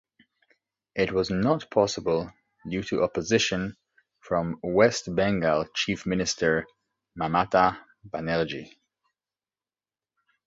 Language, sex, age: English, male, 30-39